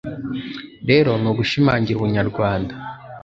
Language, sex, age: Kinyarwanda, male, under 19